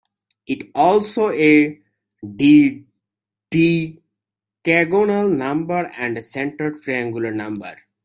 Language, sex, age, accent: English, male, 19-29, United States English